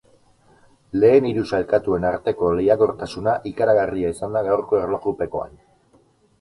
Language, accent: Basque, Erdialdekoa edo Nafarra (Gipuzkoa, Nafarroa)